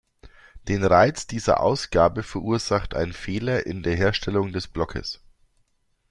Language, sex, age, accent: German, male, 40-49, Deutschland Deutsch